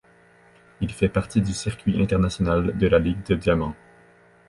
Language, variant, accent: French, Français d'Amérique du Nord, Français du Canada